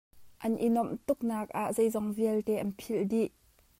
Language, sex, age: Hakha Chin, female, 19-29